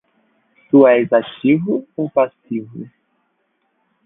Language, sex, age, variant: Portuguese, male, 19-29, Portuguese (Brasil)